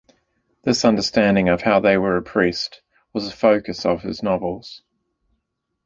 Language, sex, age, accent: English, male, 30-39, New Zealand English